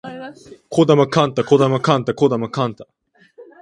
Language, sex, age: Japanese, male, under 19